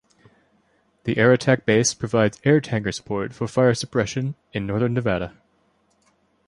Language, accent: English, United States English